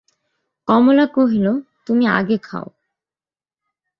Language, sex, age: Bengali, female, 19-29